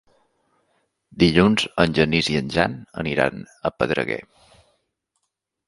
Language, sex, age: Catalan, male, 40-49